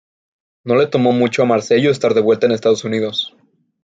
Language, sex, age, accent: Spanish, male, under 19, México